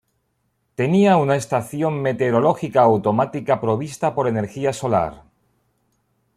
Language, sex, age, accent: Spanish, male, 40-49, España: Sur peninsular (Andalucia, Extremadura, Murcia)